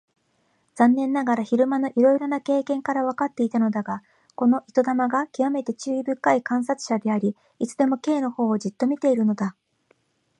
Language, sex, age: Japanese, female, 40-49